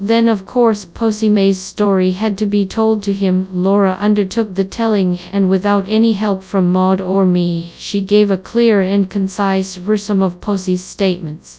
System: TTS, FastPitch